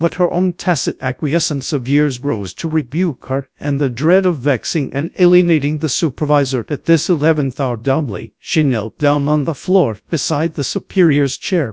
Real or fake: fake